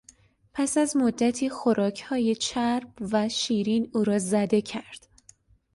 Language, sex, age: Persian, female, 19-29